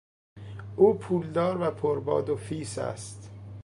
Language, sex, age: Persian, male, 19-29